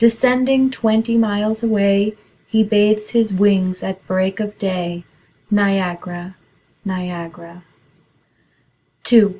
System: none